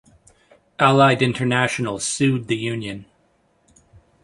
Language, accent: English, Canadian English